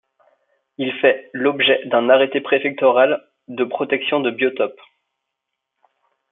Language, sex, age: French, male, 30-39